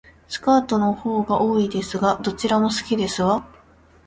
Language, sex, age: Japanese, female, 19-29